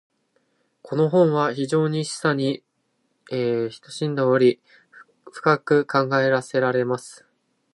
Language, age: Japanese, 19-29